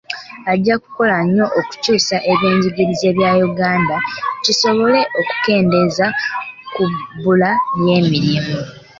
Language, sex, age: Ganda, female, 19-29